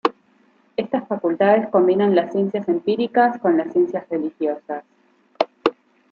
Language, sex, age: Spanish, female, 19-29